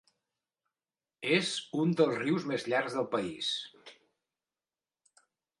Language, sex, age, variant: Catalan, male, 60-69, Central